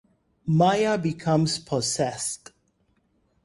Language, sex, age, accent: English, male, 30-39, United States English